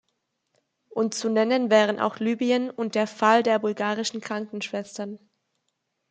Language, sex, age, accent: German, female, 19-29, Deutschland Deutsch